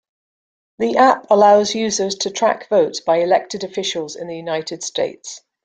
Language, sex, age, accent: English, female, 50-59, Scottish English